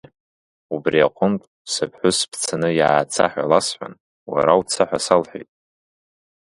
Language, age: Abkhazian, 19-29